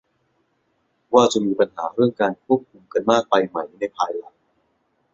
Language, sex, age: Thai, male, 30-39